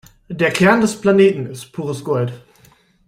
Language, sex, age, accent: German, male, 19-29, Deutschland Deutsch